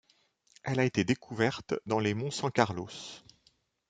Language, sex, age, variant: French, male, 50-59, Français de métropole